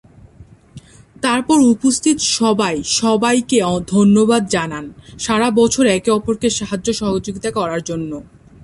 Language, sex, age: Bengali, female, 19-29